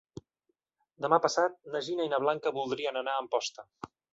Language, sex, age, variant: Catalan, male, 19-29, Central